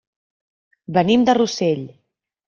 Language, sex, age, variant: Catalan, female, 19-29, Central